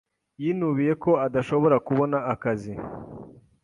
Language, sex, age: Kinyarwanda, male, 19-29